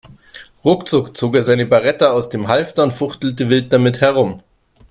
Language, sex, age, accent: German, male, 30-39, Deutschland Deutsch